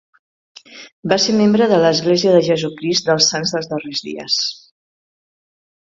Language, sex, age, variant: Catalan, female, 50-59, Central